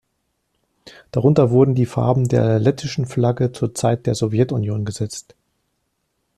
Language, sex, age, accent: German, male, 50-59, Deutschland Deutsch